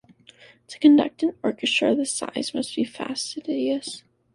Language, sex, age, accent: English, female, 19-29, United States English